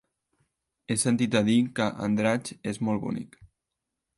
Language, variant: Catalan, Central